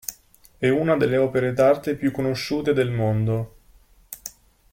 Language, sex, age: Italian, male, 19-29